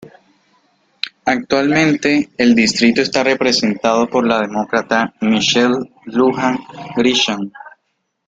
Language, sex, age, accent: Spanish, male, under 19, Caribe: Cuba, Venezuela, Puerto Rico, República Dominicana, Panamá, Colombia caribeña, México caribeño, Costa del golfo de México